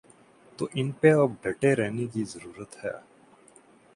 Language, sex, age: Urdu, male, 19-29